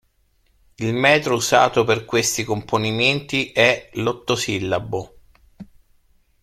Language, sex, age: Italian, male, 50-59